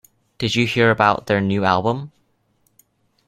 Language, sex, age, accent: English, male, under 19, United States English